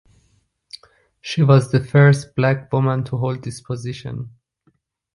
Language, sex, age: English, male, 30-39